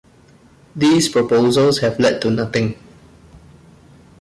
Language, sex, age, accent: English, male, 30-39, Singaporean English